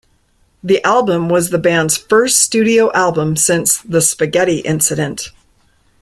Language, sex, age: English, female, 50-59